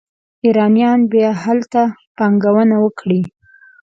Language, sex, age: Pashto, female, 19-29